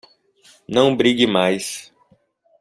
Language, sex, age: Portuguese, male, 19-29